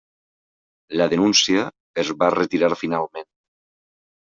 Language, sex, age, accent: Catalan, male, 40-49, valencià